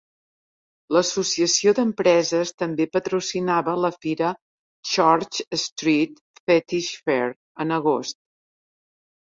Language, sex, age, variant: Catalan, female, 60-69, Central